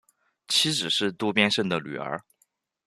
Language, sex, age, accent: Chinese, male, 19-29, 出生地：湖北省